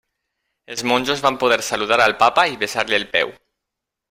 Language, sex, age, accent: Catalan, male, 40-49, valencià